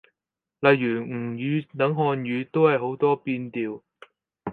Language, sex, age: Cantonese, male, under 19